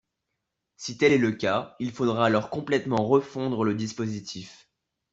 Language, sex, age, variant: French, male, under 19, Français de métropole